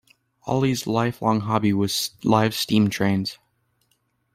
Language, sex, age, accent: English, male, under 19, United States English